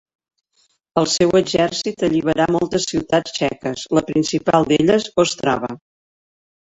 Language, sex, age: Catalan, female, 60-69